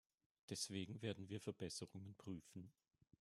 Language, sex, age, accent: German, male, 19-29, Österreichisches Deutsch